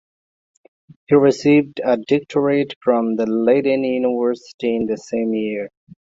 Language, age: English, 30-39